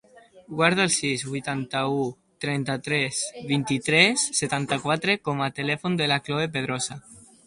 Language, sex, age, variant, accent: Catalan, male, under 19, Valencià meridional, valencià